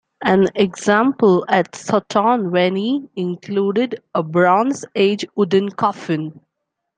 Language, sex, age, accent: English, female, 19-29, India and South Asia (India, Pakistan, Sri Lanka)